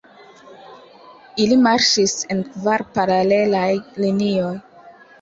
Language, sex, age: Esperanto, female, 19-29